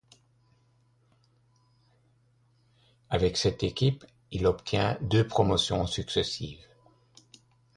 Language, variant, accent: French, Français d'Europe, Français de Belgique